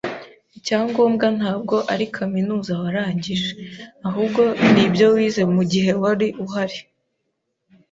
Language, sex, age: Kinyarwanda, female, 19-29